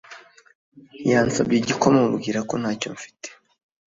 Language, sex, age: Kinyarwanda, male, 19-29